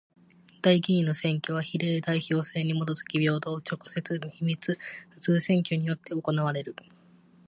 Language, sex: Japanese, female